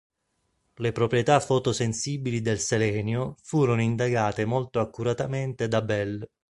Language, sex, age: Italian, male, 30-39